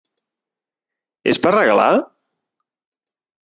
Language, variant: Catalan, Central